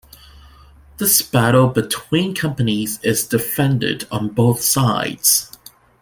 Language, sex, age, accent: English, male, 30-39, Canadian English